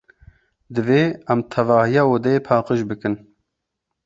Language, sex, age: Kurdish, male, 19-29